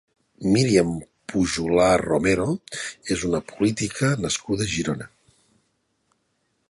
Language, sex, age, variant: Catalan, male, 50-59, Central